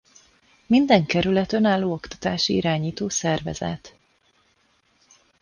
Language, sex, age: Hungarian, female, 30-39